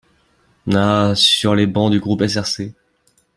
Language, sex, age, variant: French, male, 19-29, Français de métropole